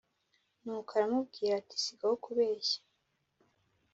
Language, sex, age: Kinyarwanda, female, 19-29